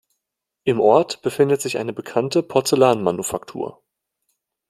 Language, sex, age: German, male, 19-29